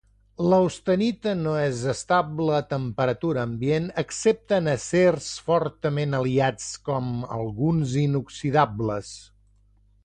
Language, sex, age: Catalan, male, 50-59